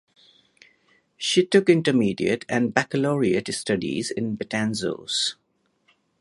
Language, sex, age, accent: English, male, 30-39, India and South Asia (India, Pakistan, Sri Lanka)